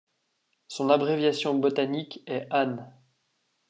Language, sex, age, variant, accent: French, male, under 19, Français d'Europe, Français de Suisse